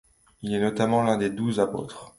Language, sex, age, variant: French, male, 19-29, Français de métropole